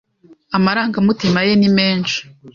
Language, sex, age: Kinyarwanda, female, 19-29